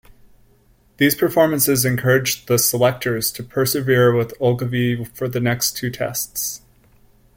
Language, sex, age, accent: English, male, 30-39, United States English